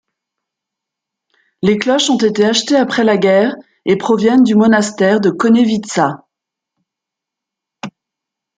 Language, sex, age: French, female, 40-49